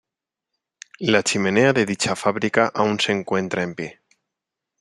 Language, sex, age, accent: Spanish, male, 30-39, España: Centro-Sur peninsular (Madrid, Toledo, Castilla-La Mancha)